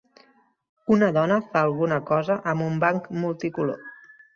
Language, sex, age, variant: Catalan, female, 30-39, Central